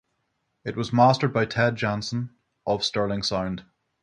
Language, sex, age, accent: English, male, 30-39, Northern Irish